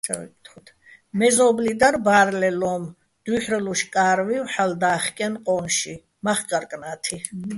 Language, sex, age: Bats, female, 60-69